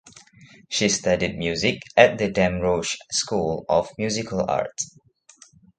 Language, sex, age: English, male, 19-29